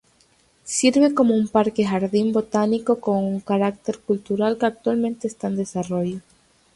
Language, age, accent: Spanish, 19-29, Andino-Pacífico: Colombia, Perú, Ecuador, oeste de Bolivia y Venezuela andina